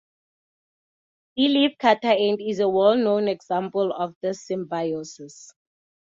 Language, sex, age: English, female, 19-29